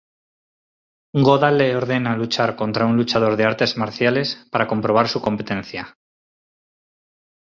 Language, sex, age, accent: Spanish, male, 30-39, España: Norte peninsular (Asturias, Castilla y León, Cantabria, País Vasco, Navarra, Aragón, La Rioja, Guadalajara, Cuenca)